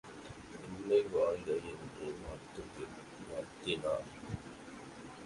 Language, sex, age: Tamil, male, 19-29